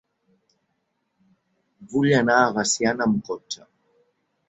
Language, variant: Catalan, Balear